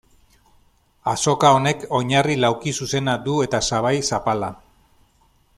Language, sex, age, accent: Basque, male, 40-49, Mendebalekoa (Araba, Bizkaia, Gipuzkoako mendebaleko herri batzuk)